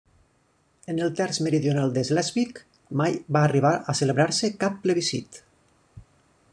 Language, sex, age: Catalan, male, 40-49